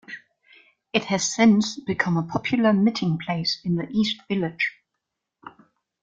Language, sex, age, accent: English, female, 19-29, England English